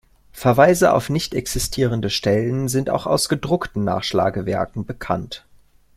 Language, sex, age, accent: German, male, 19-29, Deutschland Deutsch